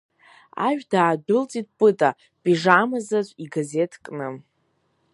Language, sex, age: Abkhazian, female, under 19